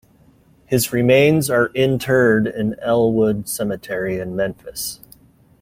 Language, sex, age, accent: English, male, 30-39, United States English